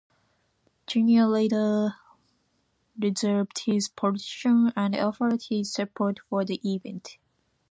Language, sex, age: English, female, 19-29